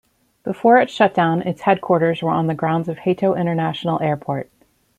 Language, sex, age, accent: English, female, 40-49, United States English